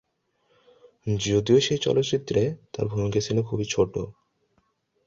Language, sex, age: Bengali, male, under 19